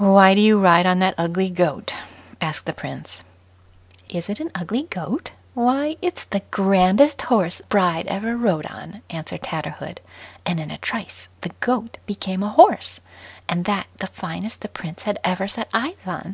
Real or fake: real